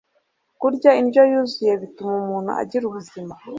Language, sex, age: Kinyarwanda, female, 30-39